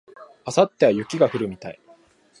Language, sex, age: Japanese, male, 19-29